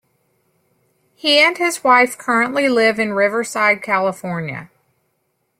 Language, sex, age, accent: English, female, 50-59, United States English